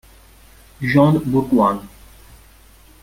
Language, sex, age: Italian, male, 40-49